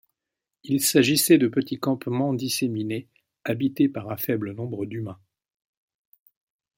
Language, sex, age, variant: French, male, 50-59, Français de métropole